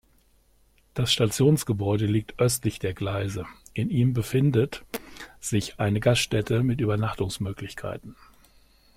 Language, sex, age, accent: German, male, 60-69, Deutschland Deutsch